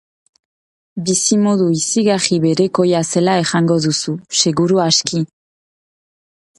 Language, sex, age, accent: Basque, female, 30-39, Nafar-lapurtarra edo Zuberotarra (Lapurdi, Nafarroa Beherea, Zuberoa)